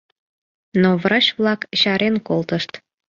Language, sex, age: Mari, female, 19-29